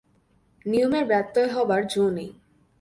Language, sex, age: Bengali, female, 19-29